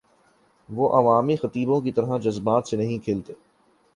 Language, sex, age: Urdu, male, 19-29